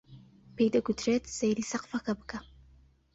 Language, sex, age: Central Kurdish, female, 19-29